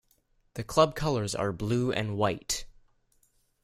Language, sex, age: English, male, under 19